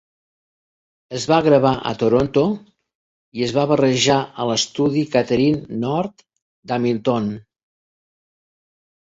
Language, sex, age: Catalan, male, 60-69